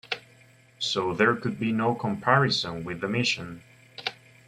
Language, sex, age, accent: English, male, 19-29, United States English